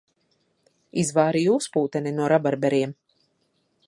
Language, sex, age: Latvian, female, 30-39